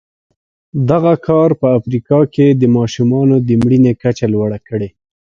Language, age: Pashto, 19-29